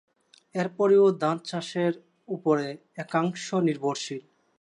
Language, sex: Bengali, male